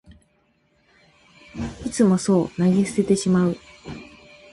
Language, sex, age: Japanese, female, 19-29